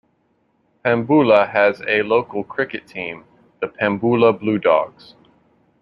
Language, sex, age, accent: English, male, 30-39, United States English